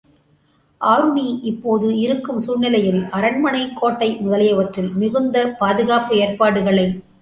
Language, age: Tamil, 50-59